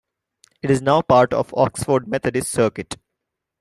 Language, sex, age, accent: English, male, 19-29, India and South Asia (India, Pakistan, Sri Lanka)